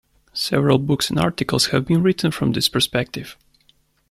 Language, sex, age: English, male, 19-29